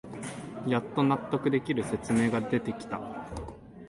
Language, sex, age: Japanese, male, under 19